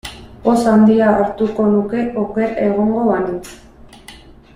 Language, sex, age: Basque, female, 19-29